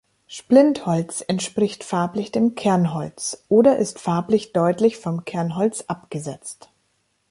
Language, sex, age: German, female, 30-39